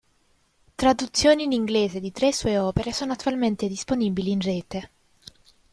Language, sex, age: Italian, female, 19-29